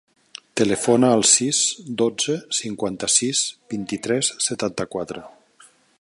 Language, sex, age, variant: Catalan, male, 50-59, Nord-Occidental